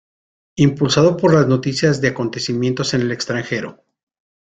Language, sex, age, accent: Spanish, male, 50-59, México